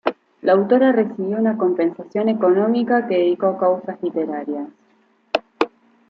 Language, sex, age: Spanish, female, 19-29